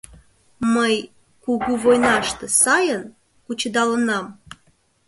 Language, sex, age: Mari, female, 19-29